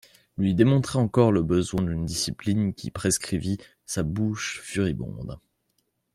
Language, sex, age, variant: French, male, 19-29, Français de métropole